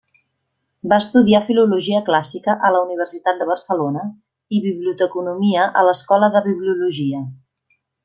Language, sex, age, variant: Catalan, female, 40-49, Central